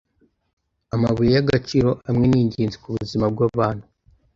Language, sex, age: Kinyarwanda, male, under 19